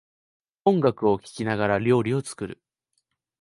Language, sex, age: Japanese, male, 19-29